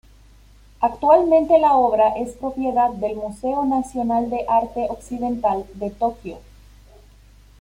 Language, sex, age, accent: Spanish, female, 30-39, Andino-Pacífico: Colombia, Perú, Ecuador, oeste de Bolivia y Venezuela andina